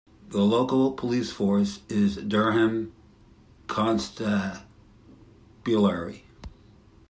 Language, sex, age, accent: English, male, 60-69, United States English